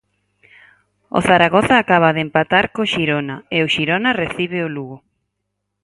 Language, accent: Galician, Normativo (estándar)